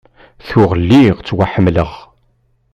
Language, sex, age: Kabyle, male, 40-49